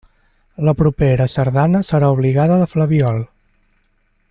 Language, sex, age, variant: Catalan, male, 19-29, Central